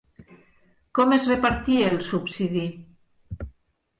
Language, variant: Catalan, Nord-Occidental